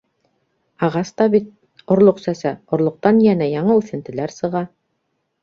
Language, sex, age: Bashkir, female, 30-39